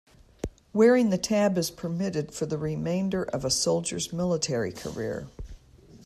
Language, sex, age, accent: English, female, 60-69, United States English